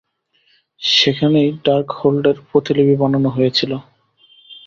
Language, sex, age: Bengali, male, 19-29